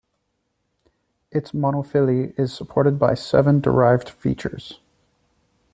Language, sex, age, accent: English, male, 40-49, Canadian English